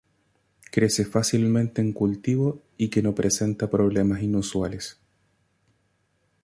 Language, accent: Spanish, Chileno: Chile, Cuyo